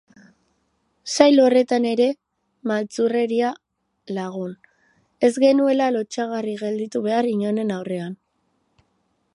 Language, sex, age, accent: Basque, female, under 19, Erdialdekoa edo Nafarra (Gipuzkoa, Nafarroa)